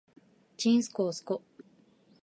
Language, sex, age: Japanese, female, 19-29